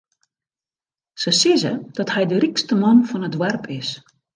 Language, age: Western Frisian, 60-69